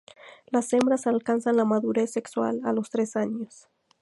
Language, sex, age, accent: Spanish, female, 30-39, México